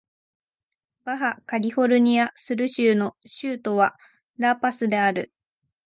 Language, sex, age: Japanese, female, 19-29